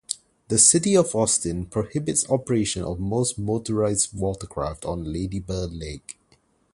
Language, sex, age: English, male, 19-29